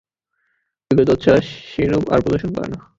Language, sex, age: Bengali, male, 19-29